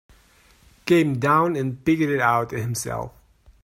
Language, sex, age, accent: English, male, 40-49, England English